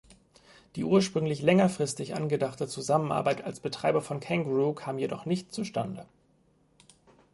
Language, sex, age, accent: German, male, 19-29, Deutschland Deutsch